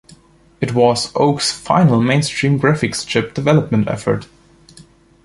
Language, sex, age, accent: English, male, under 19, United States English